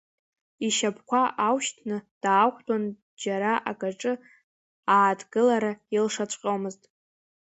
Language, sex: Abkhazian, female